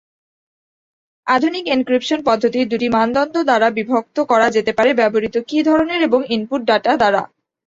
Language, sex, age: Bengali, female, 19-29